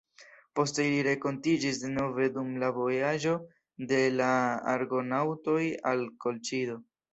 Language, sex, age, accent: Esperanto, male, 19-29, Internacia